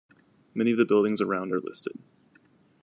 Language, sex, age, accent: English, male, 19-29, United States English